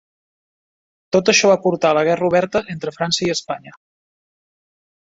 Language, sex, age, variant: Catalan, male, 30-39, Central